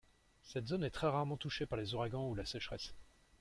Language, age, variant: French, 30-39, Français de métropole